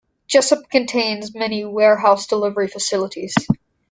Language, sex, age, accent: English, female, under 19, United States English